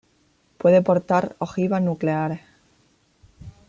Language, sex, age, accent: Spanish, female, 19-29, España: Sur peninsular (Andalucia, Extremadura, Murcia)